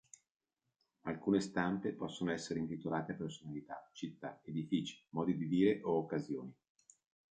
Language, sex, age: Italian, male, 40-49